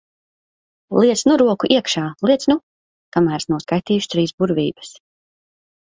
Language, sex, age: Latvian, female, 30-39